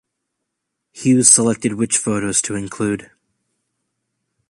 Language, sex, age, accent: English, male, 19-29, United States English